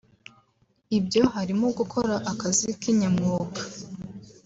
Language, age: Kinyarwanda, 19-29